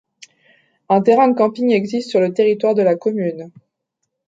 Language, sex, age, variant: French, female, 19-29, Français de métropole